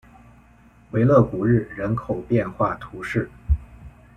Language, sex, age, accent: Chinese, male, 19-29, 出生地：河北省